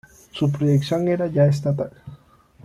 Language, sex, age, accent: Spanish, male, 30-39, Caribe: Cuba, Venezuela, Puerto Rico, República Dominicana, Panamá, Colombia caribeña, México caribeño, Costa del golfo de México